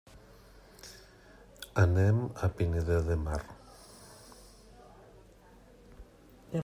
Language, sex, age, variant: Catalan, male, 50-59, Nord-Occidental